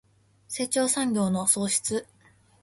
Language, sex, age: Japanese, female, 19-29